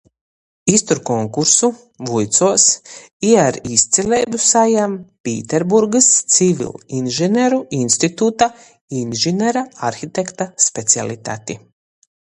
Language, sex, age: Latgalian, female, 30-39